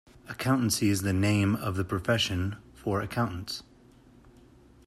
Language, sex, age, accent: English, male, 30-39, United States English